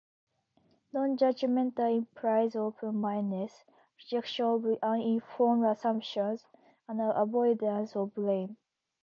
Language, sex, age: English, female, 19-29